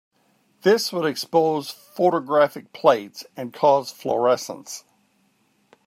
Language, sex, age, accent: English, male, 60-69, United States English